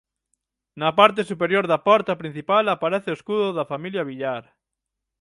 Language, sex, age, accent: Galician, male, 30-39, Atlántico (seseo e gheada); Central (gheada); Normativo (estándar)